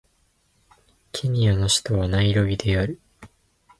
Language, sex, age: Japanese, male, 19-29